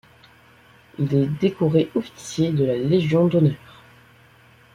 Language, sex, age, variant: French, male, under 19, Français de métropole